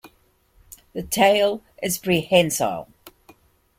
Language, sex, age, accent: English, female, 60-69, Scottish English